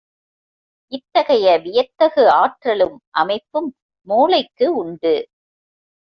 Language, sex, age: Tamil, female, 50-59